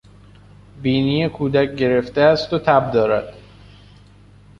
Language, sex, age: Persian, male, 19-29